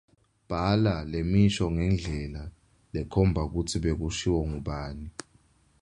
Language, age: Swati, 19-29